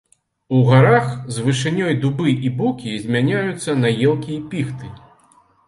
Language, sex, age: Belarusian, male, 40-49